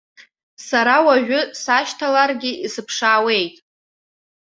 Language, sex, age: Abkhazian, female, under 19